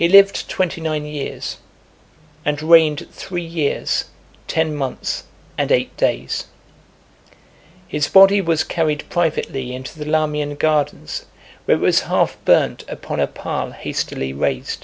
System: none